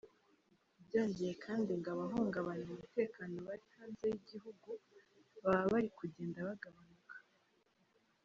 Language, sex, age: Kinyarwanda, female, under 19